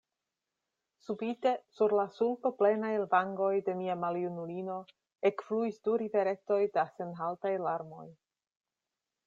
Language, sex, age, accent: Esperanto, female, 40-49, Internacia